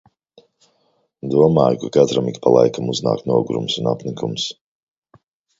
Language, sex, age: Latvian, male, 50-59